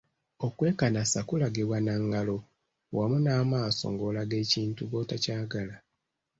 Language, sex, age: Ganda, male, 90+